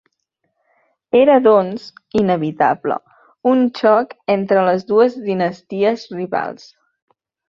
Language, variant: Catalan, Nord-Occidental